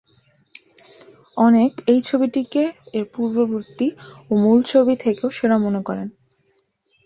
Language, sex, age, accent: Bengali, female, 30-39, Native